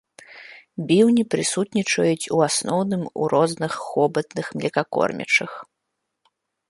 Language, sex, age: Belarusian, female, 30-39